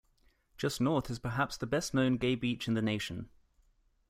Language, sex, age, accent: English, male, 30-39, England English